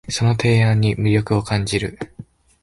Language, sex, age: Japanese, male, under 19